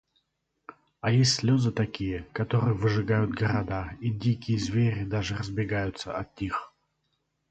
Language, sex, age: Russian, male, 19-29